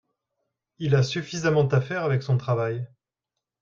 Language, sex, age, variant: French, male, 40-49, Français de métropole